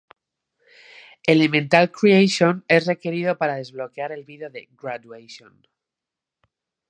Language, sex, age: Spanish, male, 19-29